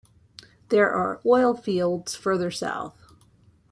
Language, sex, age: English, female, 60-69